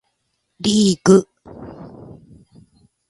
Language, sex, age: Japanese, female, 50-59